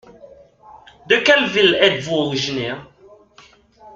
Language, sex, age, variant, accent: French, male, 19-29, Français d'Amérique du Nord, Français du Canada